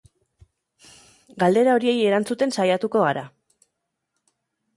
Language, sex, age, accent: Basque, female, 30-39, Erdialdekoa edo Nafarra (Gipuzkoa, Nafarroa)